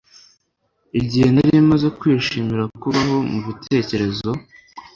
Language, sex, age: Kinyarwanda, male, under 19